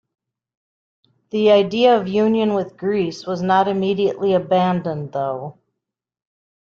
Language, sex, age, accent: English, female, 50-59, United States English